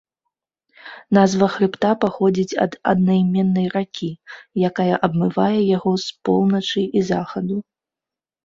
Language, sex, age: Belarusian, female, 30-39